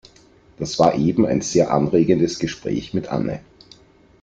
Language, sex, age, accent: German, male, 40-49, Österreichisches Deutsch